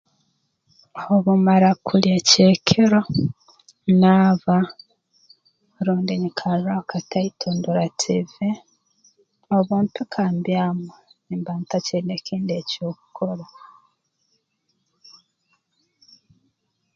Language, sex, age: Tooro, female, 40-49